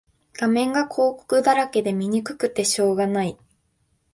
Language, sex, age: Japanese, female, 19-29